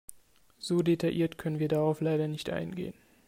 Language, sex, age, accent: German, male, 19-29, Deutschland Deutsch